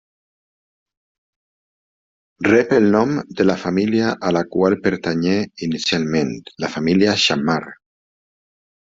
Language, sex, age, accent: Catalan, male, 50-59, valencià